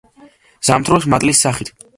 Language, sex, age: Georgian, male, 19-29